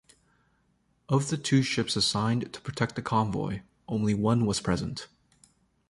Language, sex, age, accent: English, male, 30-39, Canadian English